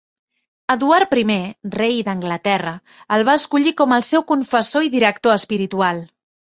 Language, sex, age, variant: Catalan, female, 19-29, Central